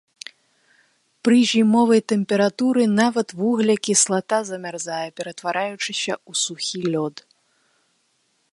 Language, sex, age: Belarusian, female, 30-39